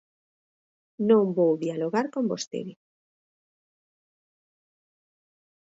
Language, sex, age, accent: Galician, female, 50-59, Oriental (común en zona oriental)